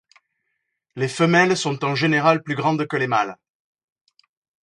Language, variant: French, Français de métropole